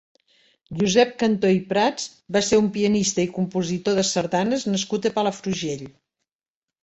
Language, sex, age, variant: Catalan, female, 70-79, Central